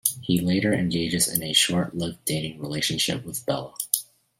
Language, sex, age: English, male, under 19